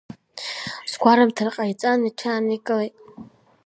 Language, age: Abkhazian, under 19